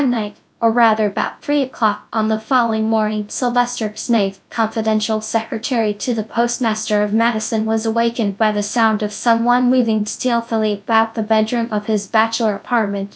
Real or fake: fake